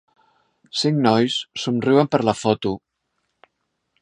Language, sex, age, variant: Catalan, male, 60-69, Central